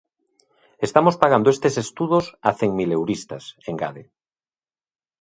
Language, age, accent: Galician, 40-49, Normativo (estándar)